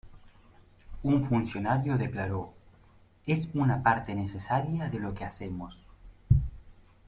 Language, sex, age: Spanish, male, 30-39